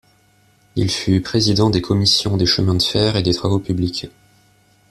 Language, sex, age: French, male, 19-29